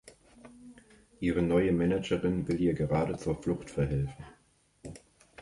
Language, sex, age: German, male, 30-39